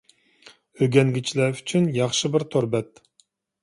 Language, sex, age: Uyghur, male, 40-49